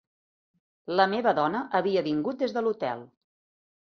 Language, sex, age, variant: Catalan, female, 40-49, Central